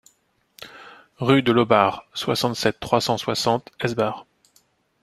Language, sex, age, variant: French, male, 40-49, Français de métropole